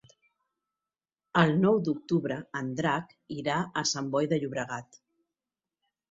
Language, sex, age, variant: Catalan, female, 40-49, Central